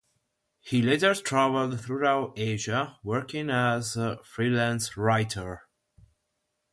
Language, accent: English, United States English; Italian